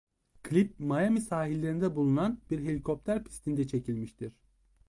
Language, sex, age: Turkish, male, 19-29